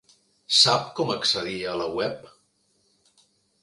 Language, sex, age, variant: Catalan, male, 50-59, Central